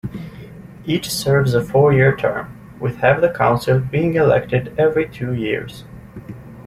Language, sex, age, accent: English, male, 19-29, United States English